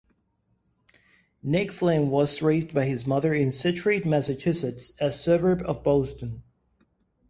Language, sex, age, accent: English, male, 30-39, United States English